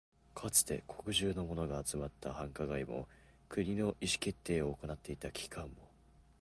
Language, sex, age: Japanese, male, under 19